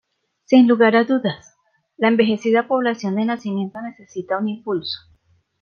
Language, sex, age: Spanish, female, 50-59